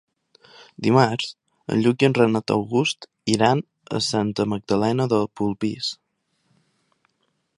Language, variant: Catalan, Central